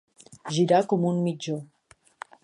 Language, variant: Catalan, Central